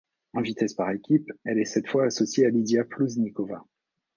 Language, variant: French, Français de métropole